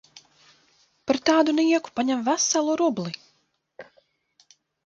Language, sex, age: Latvian, female, 30-39